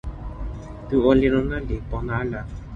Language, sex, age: Toki Pona, male, 19-29